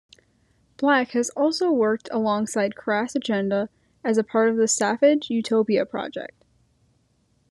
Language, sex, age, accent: English, female, under 19, United States English